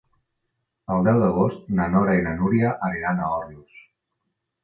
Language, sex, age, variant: Catalan, male, 50-59, Central